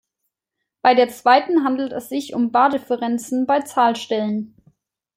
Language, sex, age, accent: German, female, 19-29, Deutschland Deutsch